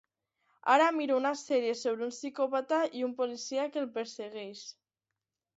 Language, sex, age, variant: Catalan, female, under 19, Alacantí